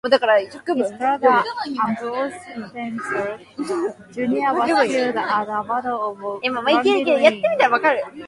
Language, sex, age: English, female, 19-29